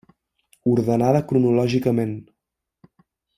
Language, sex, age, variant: Catalan, male, 19-29, Central